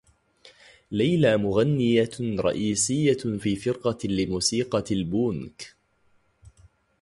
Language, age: Arabic, 19-29